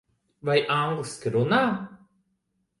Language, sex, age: Latvian, male, 30-39